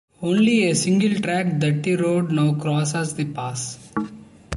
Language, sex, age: English, male, 19-29